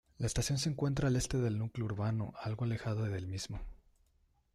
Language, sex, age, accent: Spanish, male, 19-29, México